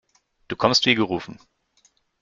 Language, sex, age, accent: German, male, 19-29, Deutschland Deutsch